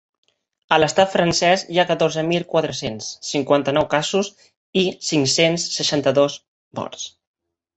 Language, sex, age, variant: Catalan, male, 19-29, Balear